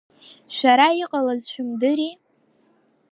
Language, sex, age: Abkhazian, female, under 19